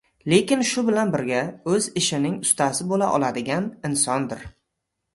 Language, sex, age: Uzbek, male, 30-39